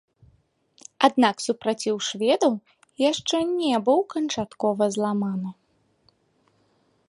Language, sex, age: Belarusian, female, 19-29